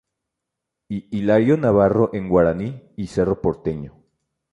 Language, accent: Spanish, México